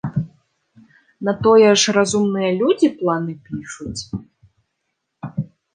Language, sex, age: Belarusian, female, 19-29